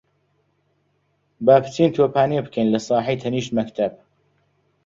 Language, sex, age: Central Kurdish, male, 30-39